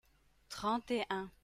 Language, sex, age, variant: French, female, 30-39, Français de métropole